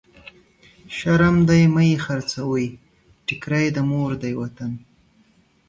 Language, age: Pashto, 19-29